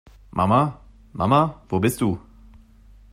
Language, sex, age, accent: German, male, 19-29, Deutschland Deutsch